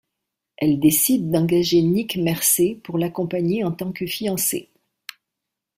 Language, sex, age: French, female, 60-69